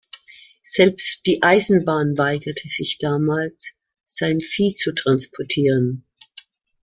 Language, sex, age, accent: German, female, 60-69, Deutschland Deutsch